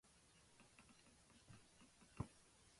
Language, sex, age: Japanese, male, 19-29